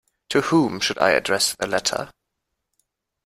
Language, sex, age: English, male, 19-29